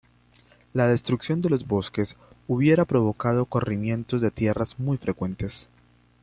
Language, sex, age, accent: Spanish, male, 19-29, Andino-Pacífico: Colombia, Perú, Ecuador, oeste de Bolivia y Venezuela andina